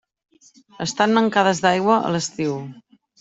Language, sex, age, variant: Catalan, female, 50-59, Central